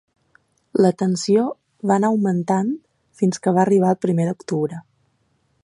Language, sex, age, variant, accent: Catalan, female, 19-29, Balear, mallorquí